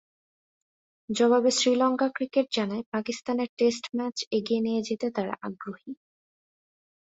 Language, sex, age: Bengali, female, 19-29